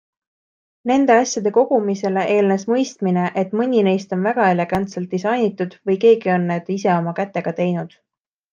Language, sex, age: Estonian, female, 19-29